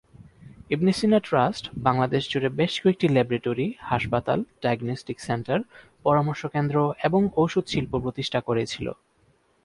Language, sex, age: Bengali, male, 19-29